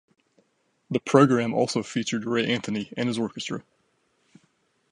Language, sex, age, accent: English, male, 19-29, United States English